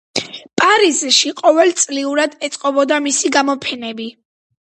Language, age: Georgian, 19-29